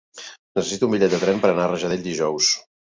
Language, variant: Catalan, Central